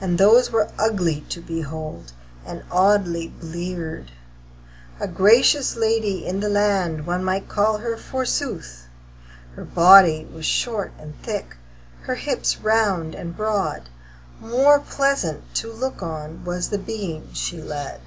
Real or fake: real